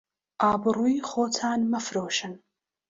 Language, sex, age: Central Kurdish, female, 30-39